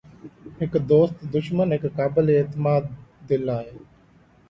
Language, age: Sindhi, under 19